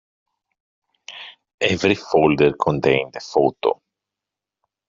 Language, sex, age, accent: English, male, 30-39, England English